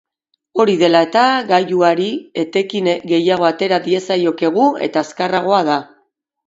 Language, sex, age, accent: Basque, female, 40-49, Mendebalekoa (Araba, Bizkaia, Gipuzkoako mendebaleko herri batzuk)